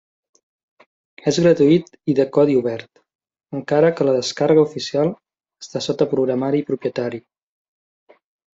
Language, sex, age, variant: Catalan, male, 40-49, Septentrional